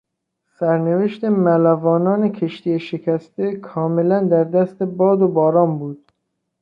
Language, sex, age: Persian, male, 19-29